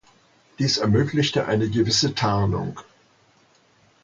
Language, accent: German, Deutschland Deutsch